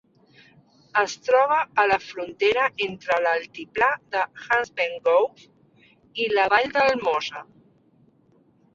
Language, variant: Catalan, Central